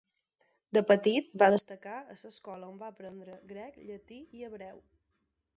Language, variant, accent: Catalan, Balear, balear; mallorquí